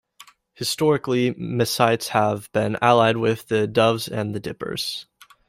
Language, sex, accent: English, male, United States English